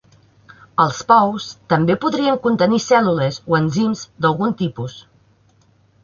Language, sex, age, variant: Catalan, female, 30-39, Central